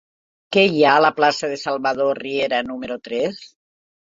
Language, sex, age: Catalan, female, 60-69